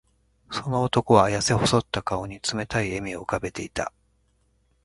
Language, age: Japanese, 50-59